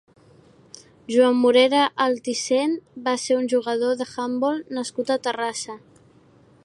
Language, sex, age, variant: Catalan, female, 19-29, Central